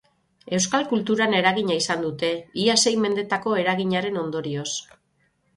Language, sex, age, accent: Basque, female, 40-49, Mendebalekoa (Araba, Bizkaia, Gipuzkoako mendebaleko herri batzuk)